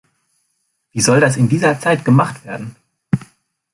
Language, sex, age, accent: German, male, 19-29, Deutschland Deutsch